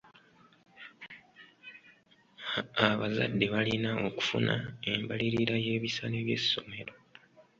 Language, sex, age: Ganda, male, 19-29